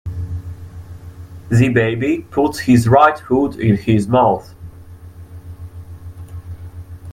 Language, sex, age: English, male, 19-29